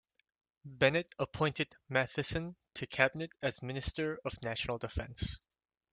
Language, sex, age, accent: English, male, 19-29, United States English